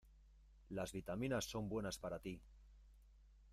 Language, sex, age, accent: Spanish, male, 40-49, España: Norte peninsular (Asturias, Castilla y León, Cantabria, País Vasco, Navarra, Aragón, La Rioja, Guadalajara, Cuenca)